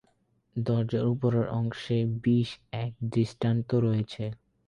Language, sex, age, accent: Bengali, male, 19-29, Bengali; Bangla